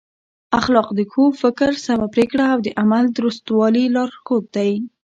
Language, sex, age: Pashto, female, 40-49